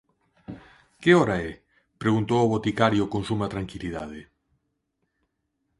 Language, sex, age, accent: Galician, male, 40-49, Normativo (estándar); Neofalante